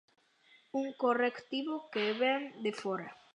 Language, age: Galician, under 19